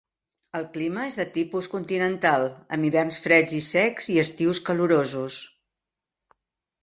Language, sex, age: Catalan, female, 60-69